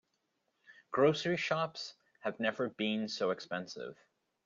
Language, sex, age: English, male, 30-39